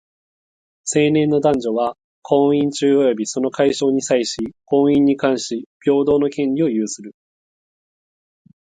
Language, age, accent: Japanese, 19-29, 関西弁